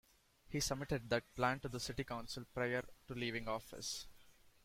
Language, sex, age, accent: English, male, 19-29, India and South Asia (India, Pakistan, Sri Lanka)